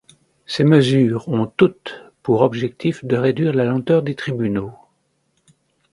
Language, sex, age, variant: French, male, 60-69, Français de métropole